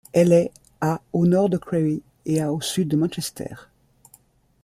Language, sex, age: French, female, 50-59